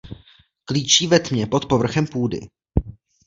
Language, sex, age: Czech, male, 19-29